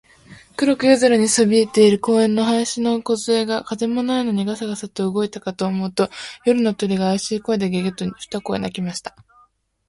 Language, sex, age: Japanese, female, 19-29